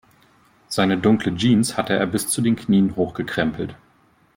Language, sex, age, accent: German, male, 30-39, Deutschland Deutsch